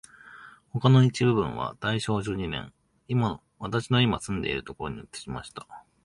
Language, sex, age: Japanese, male, 19-29